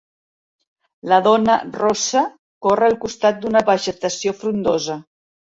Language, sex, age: Catalan, female, 60-69